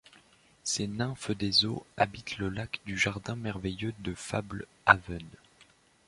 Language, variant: French, Français de métropole